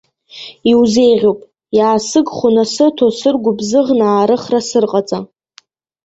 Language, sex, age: Abkhazian, female, under 19